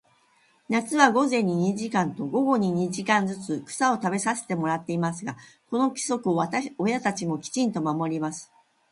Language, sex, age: Japanese, female, 60-69